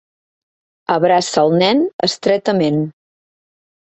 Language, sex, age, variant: Catalan, female, 40-49, Central